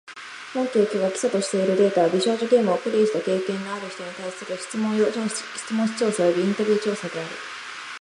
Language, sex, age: Japanese, female, 19-29